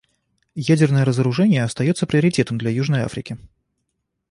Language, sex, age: Russian, male, 30-39